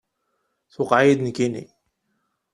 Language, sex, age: Kabyle, male, 30-39